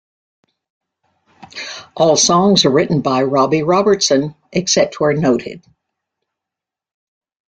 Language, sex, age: English, female, 70-79